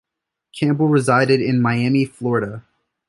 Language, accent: English, United States English